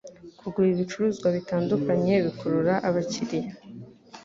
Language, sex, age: Kinyarwanda, female, under 19